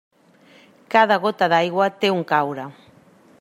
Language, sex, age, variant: Catalan, female, 40-49, Central